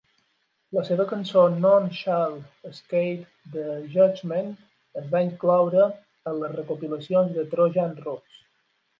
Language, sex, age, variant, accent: Catalan, male, 30-39, Balear, mallorquí